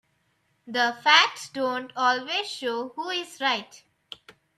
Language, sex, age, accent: English, female, under 19, India and South Asia (India, Pakistan, Sri Lanka)